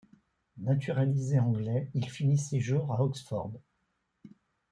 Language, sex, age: French, male, 40-49